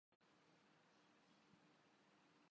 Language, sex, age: Urdu, male, 19-29